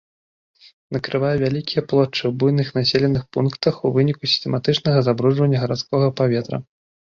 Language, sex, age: Belarusian, male, 19-29